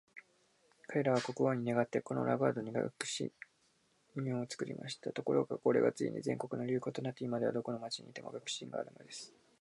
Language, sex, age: Japanese, male, 19-29